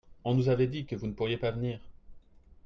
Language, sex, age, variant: French, male, 30-39, Français de métropole